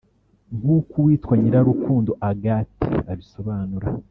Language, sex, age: Kinyarwanda, male, 30-39